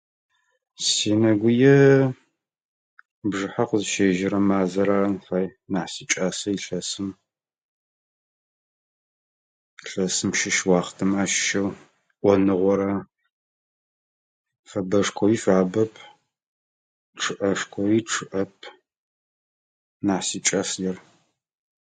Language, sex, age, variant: Adyghe, male, 30-39, Адыгабзэ (Кирил, пстэумэ зэдыряе)